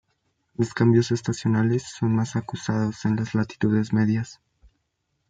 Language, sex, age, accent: Spanish, male, 19-29, Andino-Pacífico: Colombia, Perú, Ecuador, oeste de Bolivia y Venezuela andina